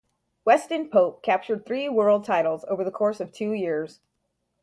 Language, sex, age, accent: English, female, 50-59, United States English